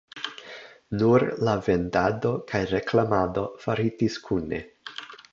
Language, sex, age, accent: Esperanto, male, 19-29, Internacia